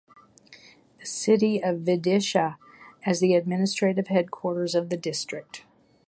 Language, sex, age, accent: English, female, 60-69, United States English